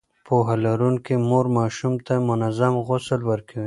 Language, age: Pashto, 30-39